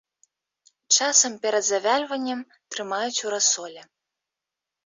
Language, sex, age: Belarusian, female, under 19